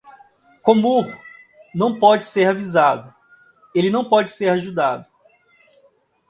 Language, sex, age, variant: Portuguese, male, 30-39, Portuguese (Brasil)